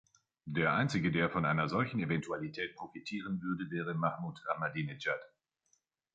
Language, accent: German, Deutschland Deutsch